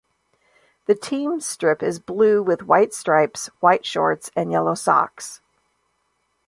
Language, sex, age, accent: English, female, 50-59, United States English